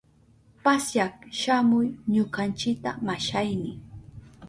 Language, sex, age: Southern Pastaza Quechua, female, 19-29